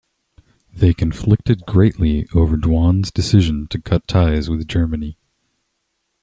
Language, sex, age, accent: English, male, 19-29, United States English